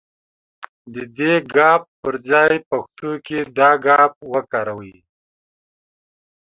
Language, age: Pashto, 40-49